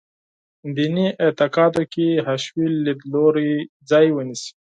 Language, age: Pashto, 19-29